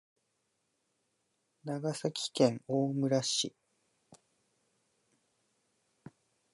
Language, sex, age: Japanese, male, 19-29